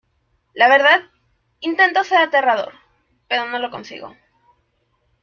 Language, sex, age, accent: Spanish, male, under 19, México